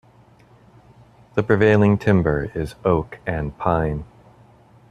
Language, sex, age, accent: English, male, 40-49, United States English